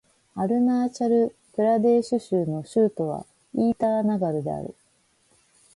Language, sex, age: Japanese, female, 19-29